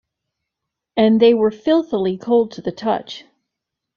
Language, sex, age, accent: English, female, 50-59, United States English